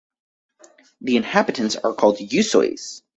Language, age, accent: English, 19-29, United States English